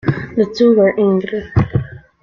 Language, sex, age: English, female, under 19